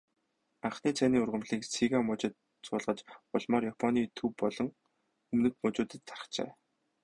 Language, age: Mongolian, 19-29